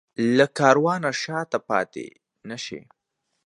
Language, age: Pashto, under 19